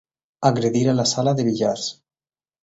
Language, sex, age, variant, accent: Catalan, male, 19-29, Valencià central, valencià